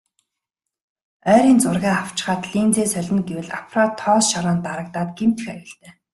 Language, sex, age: Mongolian, female, 19-29